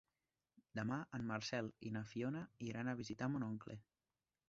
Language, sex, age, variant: Catalan, male, 19-29, Nord-Occidental